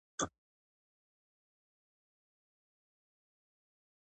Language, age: Pashto, 19-29